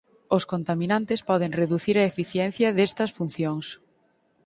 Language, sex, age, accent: Galician, female, 19-29, Oriental (común en zona oriental)